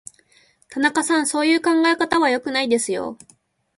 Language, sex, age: Japanese, female, 19-29